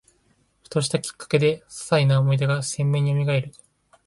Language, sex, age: Japanese, male, 19-29